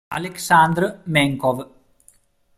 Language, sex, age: Italian, male, 30-39